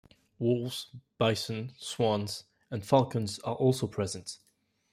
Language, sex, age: English, male, 19-29